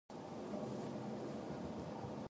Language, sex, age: English, female, 19-29